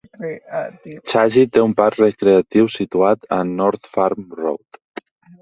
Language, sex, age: Catalan, male, 19-29